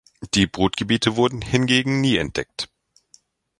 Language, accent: German, Deutschland Deutsch